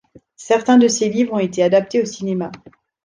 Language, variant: French, Français de métropole